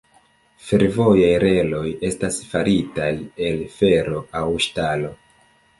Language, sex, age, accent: Esperanto, male, 30-39, Internacia